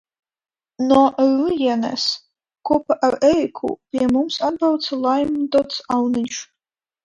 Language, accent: Latvian, Krievu